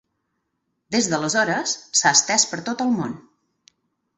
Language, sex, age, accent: Catalan, female, 30-39, Garrotxi